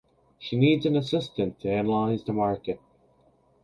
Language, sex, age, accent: English, male, under 19, United States English